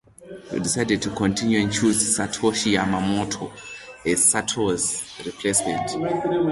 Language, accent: English, Southern African (South Africa, Zimbabwe, Namibia)